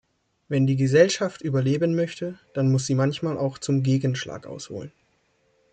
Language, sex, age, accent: German, male, 19-29, Deutschland Deutsch